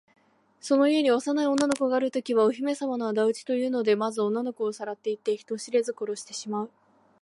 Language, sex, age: Japanese, female, 19-29